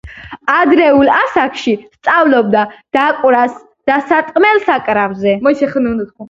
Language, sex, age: Georgian, female, under 19